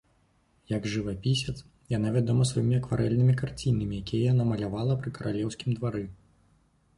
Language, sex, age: Belarusian, male, 19-29